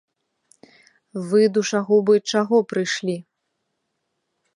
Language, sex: Belarusian, female